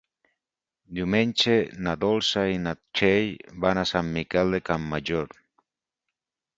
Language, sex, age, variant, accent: Catalan, male, 50-59, Valencià meridional, valencià